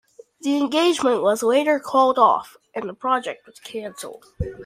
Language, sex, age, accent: English, male, under 19, United States English